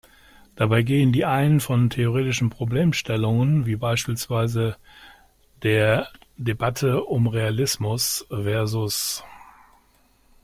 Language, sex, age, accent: German, male, 60-69, Deutschland Deutsch